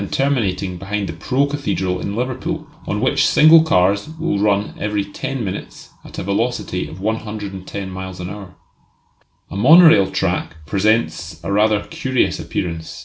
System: none